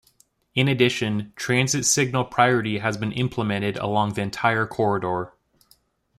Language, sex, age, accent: English, male, 19-29, United States English